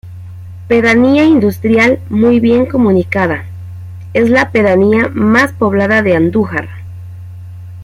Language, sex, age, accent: Spanish, female, 30-39, América central